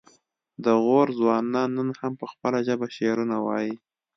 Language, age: Pashto, 19-29